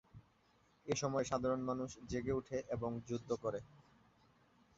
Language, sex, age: Bengali, male, 19-29